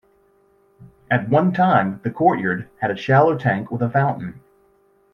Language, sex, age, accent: English, male, 40-49, United States English